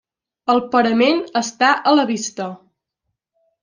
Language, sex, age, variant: Catalan, female, under 19, Central